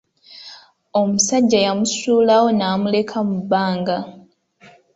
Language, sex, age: Ganda, female, 19-29